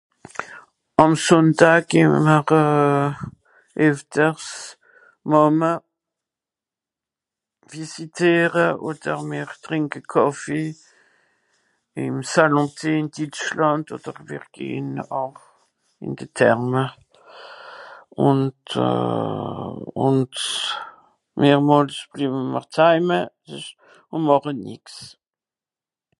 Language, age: Swiss German, 60-69